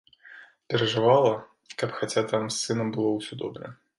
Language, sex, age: Belarusian, male, 19-29